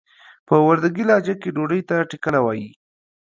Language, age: Pashto, 19-29